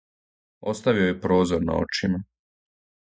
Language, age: Serbian, 19-29